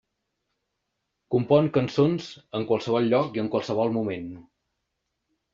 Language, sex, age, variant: Catalan, male, 40-49, Central